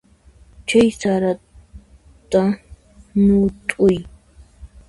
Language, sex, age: Puno Quechua, female, 19-29